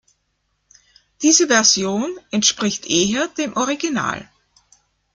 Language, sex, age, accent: German, female, 50-59, Österreichisches Deutsch